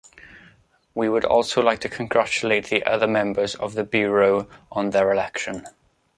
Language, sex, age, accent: English, male, 19-29, Welsh English